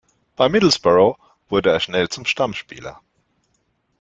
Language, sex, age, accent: German, male, 40-49, Deutschland Deutsch